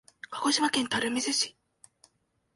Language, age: Japanese, 19-29